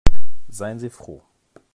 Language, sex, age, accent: German, male, 40-49, Deutschland Deutsch